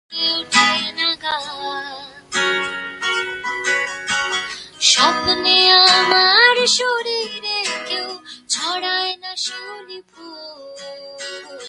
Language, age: English, 19-29